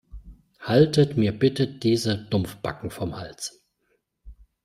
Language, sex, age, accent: German, male, 40-49, Deutschland Deutsch